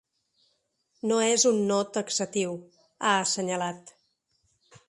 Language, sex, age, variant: Catalan, female, 40-49, Central